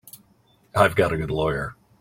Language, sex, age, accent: English, male, 40-49, United States English